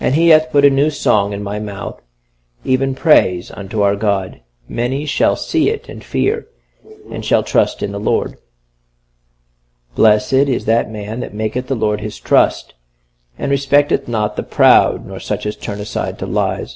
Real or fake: real